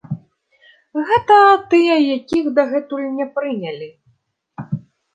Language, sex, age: Belarusian, female, 19-29